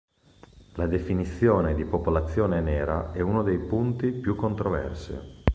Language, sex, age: Italian, male, 30-39